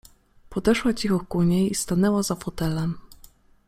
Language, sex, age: Polish, female, 19-29